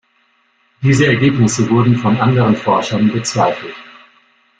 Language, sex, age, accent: German, male, 50-59, Deutschland Deutsch